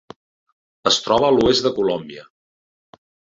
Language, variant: Catalan, Nord-Occidental